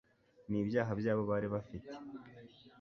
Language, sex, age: Kinyarwanda, male, 19-29